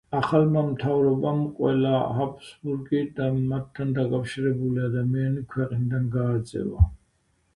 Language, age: Georgian, 60-69